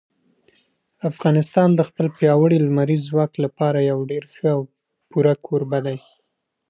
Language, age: Pashto, 30-39